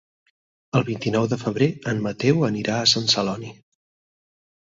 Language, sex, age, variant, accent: Catalan, male, 30-39, Central, Barcelona